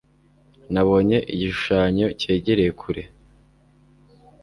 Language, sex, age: Kinyarwanda, male, 19-29